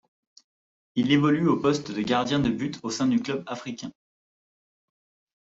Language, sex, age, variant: French, male, 19-29, Français de métropole